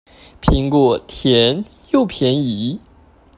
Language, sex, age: Chinese, male, 19-29